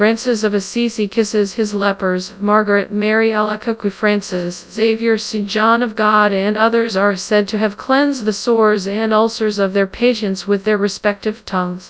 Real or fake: fake